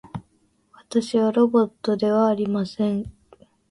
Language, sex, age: Japanese, female, 19-29